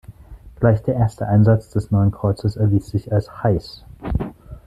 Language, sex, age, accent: German, male, 30-39, Deutschland Deutsch